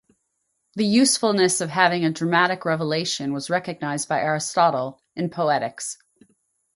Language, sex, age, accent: English, female, 40-49, United States English